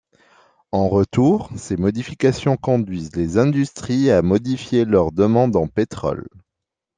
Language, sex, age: French, male, 30-39